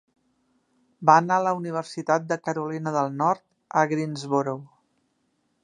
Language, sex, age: Catalan, female, 50-59